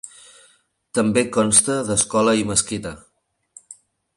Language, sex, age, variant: Catalan, male, 40-49, Central